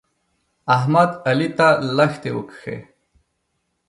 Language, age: Pashto, 30-39